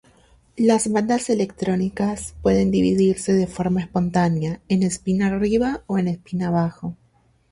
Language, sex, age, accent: Spanish, female, 19-29, Caribe: Cuba, Venezuela, Puerto Rico, República Dominicana, Panamá, Colombia caribeña, México caribeño, Costa del golfo de México